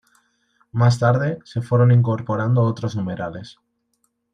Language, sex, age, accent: Spanish, male, 19-29, España: Centro-Sur peninsular (Madrid, Toledo, Castilla-La Mancha)